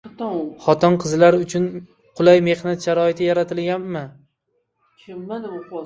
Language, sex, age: Uzbek, male, 19-29